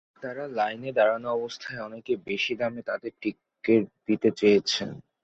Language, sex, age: Bengali, male, 19-29